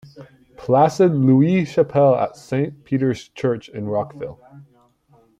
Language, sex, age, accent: English, male, 19-29, Canadian English